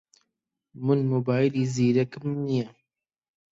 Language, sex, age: Central Kurdish, male, 30-39